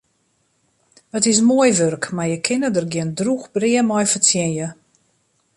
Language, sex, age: Western Frisian, female, 50-59